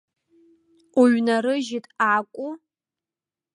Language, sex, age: Abkhazian, female, 19-29